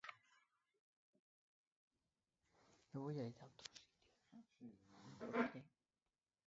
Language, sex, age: Spanish, female, 60-69